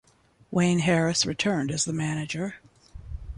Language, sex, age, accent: English, female, 70-79, United States English